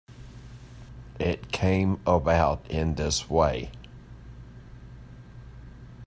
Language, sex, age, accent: English, male, 50-59, United States English